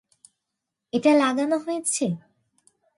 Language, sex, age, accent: Bengali, female, under 19, প্রমিত বাংলা